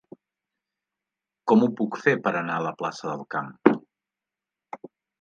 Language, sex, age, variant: Catalan, male, 40-49, Central